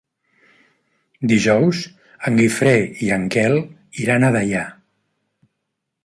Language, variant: Catalan, Central